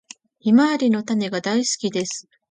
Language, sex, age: Japanese, female, 50-59